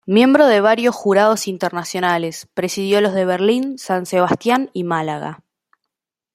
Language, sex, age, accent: Spanish, female, under 19, Rioplatense: Argentina, Uruguay, este de Bolivia, Paraguay